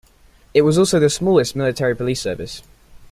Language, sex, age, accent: English, male, under 19, England English